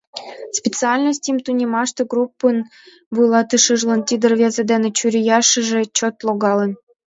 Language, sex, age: Mari, female, 19-29